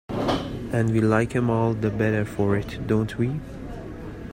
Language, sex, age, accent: English, male, 19-29, United States English